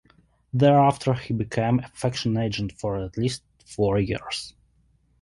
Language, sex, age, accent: English, male, 30-39, United States English